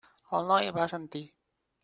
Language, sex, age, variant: Catalan, male, 30-39, Central